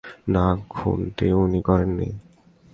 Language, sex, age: Bengali, male, 19-29